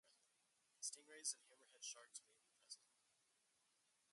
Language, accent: English, United States English